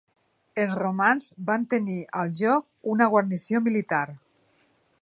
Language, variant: Catalan, Central